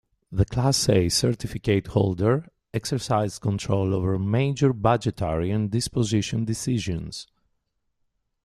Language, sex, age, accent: English, male, 40-49, Canadian English